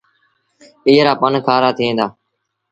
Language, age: Sindhi Bhil, 19-29